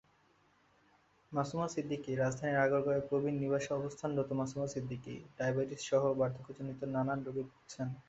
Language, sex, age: Bengali, male, 19-29